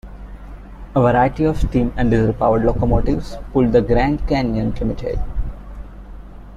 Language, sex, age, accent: English, male, 19-29, India and South Asia (India, Pakistan, Sri Lanka)